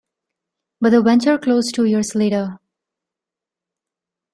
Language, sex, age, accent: English, female, 30-39, India and South Asia (India, Pakistan, Sri Lanka)